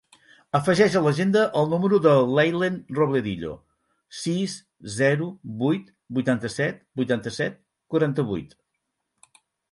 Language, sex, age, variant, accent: Catalan, male, 60-69, Central, central